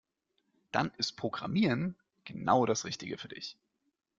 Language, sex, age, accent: German, male, 30-39, Deutschland Deutsch